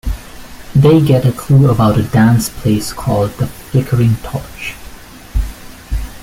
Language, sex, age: English, male, 19-29